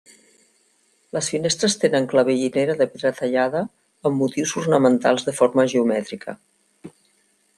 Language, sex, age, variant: Catalan, female, 50-59, Central